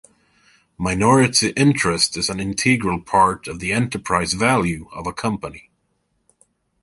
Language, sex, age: English, male, 40-49